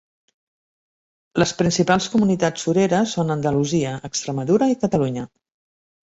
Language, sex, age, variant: Catalan, female, 50-59, Central